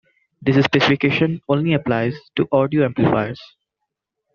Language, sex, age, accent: English, male, under 19, United States English